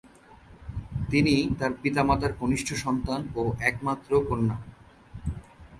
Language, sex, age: Bengali, male, 30-39